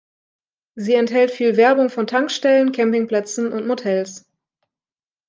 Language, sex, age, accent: German, female, 19-29, Deutschland Deutsch